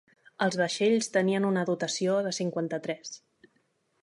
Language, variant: Catalan, Nord-Occidental